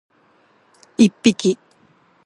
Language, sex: English, female